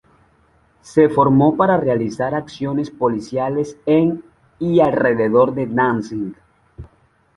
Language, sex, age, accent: Spanish, male, 30-39, Caribe: Cuba, Venezuela, Puerto Rico, República Dominicana, Panamá, Colombia caribeña, México caribeño, Costa del golfo de México